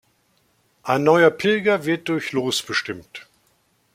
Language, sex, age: German, male, 60-69